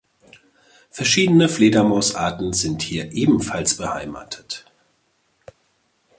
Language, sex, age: German, male, 40-49